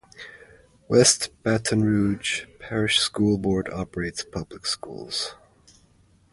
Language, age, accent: English, 40-49, United States English